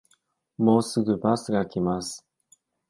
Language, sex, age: Japanese, male, 19-29